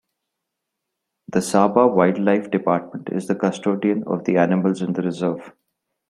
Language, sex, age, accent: English, male, 30-39, India and South Asia (India, Pakistan, Sri Lanka)